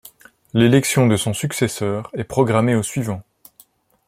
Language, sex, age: French, male, 30-39